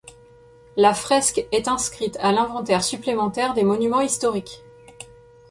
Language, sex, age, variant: French, female, 30-39, Français de métropole